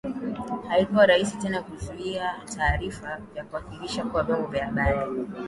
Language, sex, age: Swahili, female, 19-29